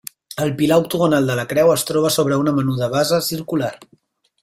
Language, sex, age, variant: Catalan, male, 30-39, Central